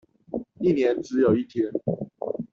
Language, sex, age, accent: Chinese, male, 30-39, 出生地：新北市